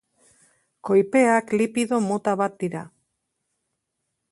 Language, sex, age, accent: Basque, female, 60-69, Mendebalekoa (Araba, Bizkaia, Gipuzkoako mendebaleko herri batzuk)